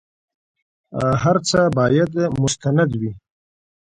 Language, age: Pashto, 30-39